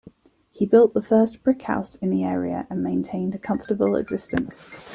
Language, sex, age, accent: English, female, 40-49, England English